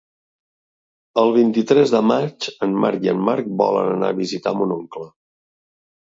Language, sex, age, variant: Catalan, male, 50-59, Central